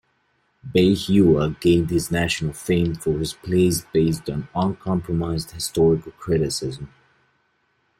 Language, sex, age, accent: English, male, 19-29, United States English